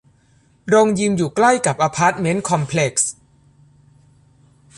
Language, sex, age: Thai, male, under 19